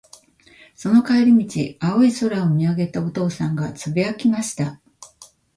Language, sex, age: Japanese, female, 50-59